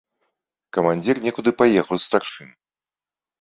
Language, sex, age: Belarusian, male, 40-49